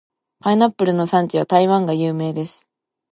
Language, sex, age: Japanese, female, 19-29